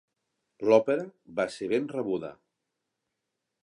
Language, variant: Catalan, Central